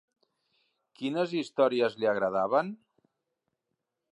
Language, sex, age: Catalan, male, 50-59